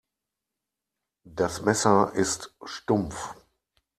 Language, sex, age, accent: German, male, 40-49, Deutschland Deutsch